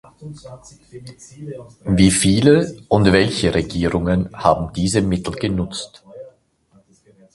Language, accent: German, Österreichisches Deutsch